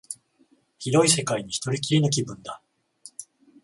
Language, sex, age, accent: Japanese, male, 40-49, 関西